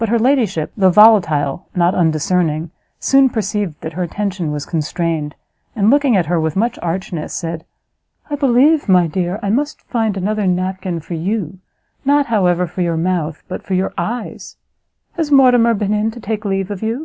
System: none